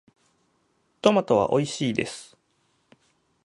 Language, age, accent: Japanese, 30-39, 標準